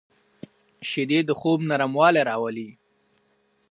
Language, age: Pashto, 19-29